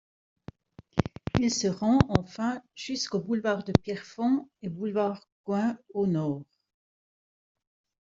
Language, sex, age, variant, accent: French, female, 50-59, Français d'Europe, Français de Suisse